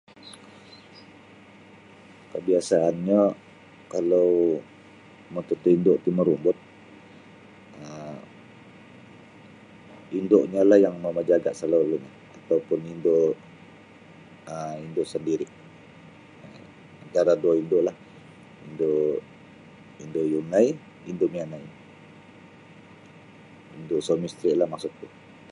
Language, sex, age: Sabah Bisaya, male, 40-49